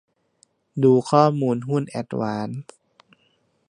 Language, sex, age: Thai, male, 30-39